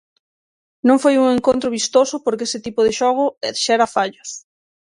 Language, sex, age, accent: Galician, female, 19-29, Oriental (común en zona oriental); Normativo (estándar)